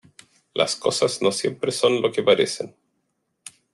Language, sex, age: Spanish, male, 40-49